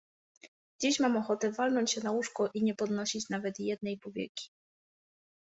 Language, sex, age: Polish, female, 30-39